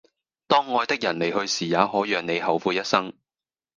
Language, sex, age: Cantonese, male, 30-39